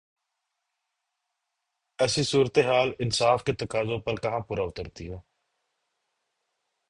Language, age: Urdu, 30-39